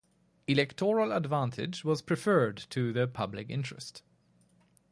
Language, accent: English, United States English